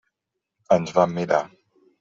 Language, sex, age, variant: Catalan, male, 50-59, Central